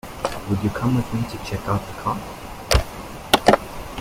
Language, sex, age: English, male, 19-29